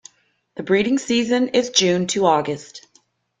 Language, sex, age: English, female, 50-59